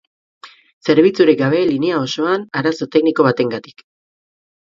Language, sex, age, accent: Basque, male, 19-29, Mendebalekoa (Araba, Bizkaia, Gipuzkoako mendebaleko herri batzuk)